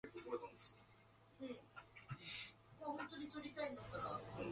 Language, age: English, 19-29